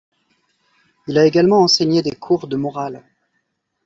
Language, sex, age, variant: French, male, 30-39, Français de métropole